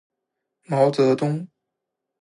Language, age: Chinese, 19-29